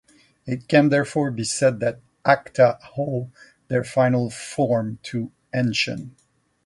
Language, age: English, 50-59